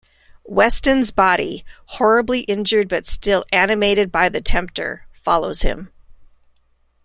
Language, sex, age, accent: English, female, 50-59, United States English